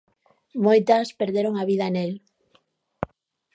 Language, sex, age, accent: Galician, female, 40-49, Oriental (común en zona oriental)